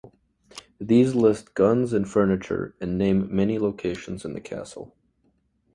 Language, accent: English, Canadian English